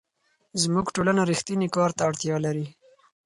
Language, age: Pashto, 19-29